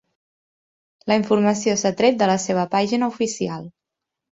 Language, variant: Catalan, Central